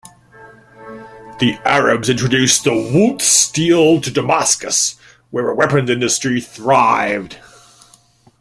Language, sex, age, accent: English, male, 40-49, Canadian English